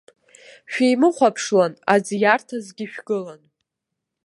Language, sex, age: Abkhazian, female, 19-29